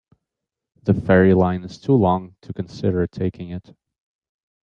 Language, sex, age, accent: English, male, 30-39, United States English